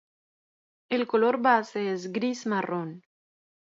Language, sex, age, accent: Spanish, female, 30-39, México